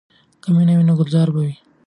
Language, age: Pashto, 19-29